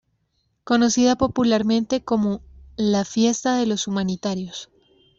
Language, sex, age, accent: Spanish, female, 19-29, Caribe: Cuba, Venezuela, Puerto Rico, República Dominicana, Panamá, Colombia caribeña, México caribeño, Costa del golfo de México